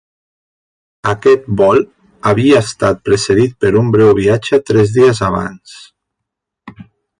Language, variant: Catalan, Central